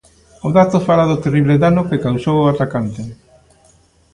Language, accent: Galician, Normativo (estándar)